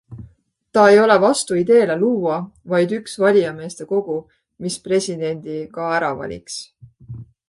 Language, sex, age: Estonian, female, 30-39